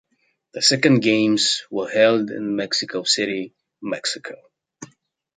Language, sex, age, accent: English, male, 30-39, Australian English